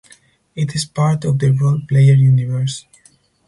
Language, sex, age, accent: English, male, 19-29, United States English; England English